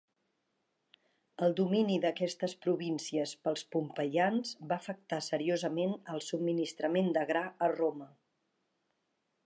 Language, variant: Catalan, Central